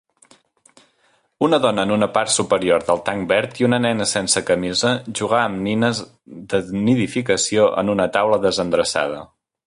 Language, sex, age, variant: Catalan, male, 19-29, Central